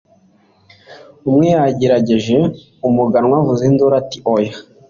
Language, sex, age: Kinyarwanda, male, 19-29